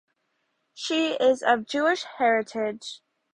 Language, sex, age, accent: English, female, under 19, United States English